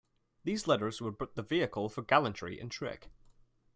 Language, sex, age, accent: English, male, 19-29, England English